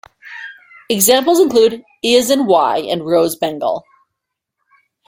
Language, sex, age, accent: English, female, 19-29, Canadian English